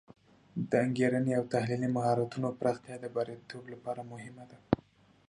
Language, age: Pashto, 19-29